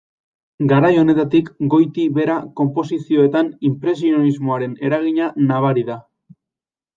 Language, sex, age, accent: Basque, male, 19-29, Erdialdekoa edo Nafarra (Gipuzkoa, Nafarroa)